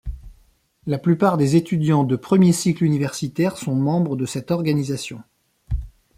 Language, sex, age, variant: French, male, 40-49, Français de métropole